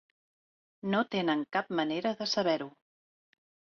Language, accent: Catalan, gironí